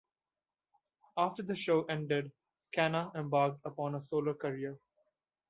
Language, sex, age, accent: English, male, 19-29, India and South Asia (India, Pakistan, Sri Lanka)